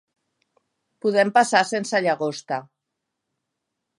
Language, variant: Catalan, Central